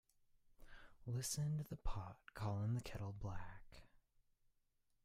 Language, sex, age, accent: English, male, 19-29, United States English